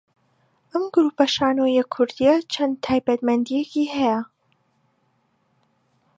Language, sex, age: Central Kurdish, female, 19-29